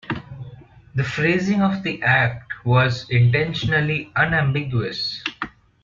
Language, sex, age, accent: English, male, 19-29, India and South Asia (India, Pakistan, Sri Lanka)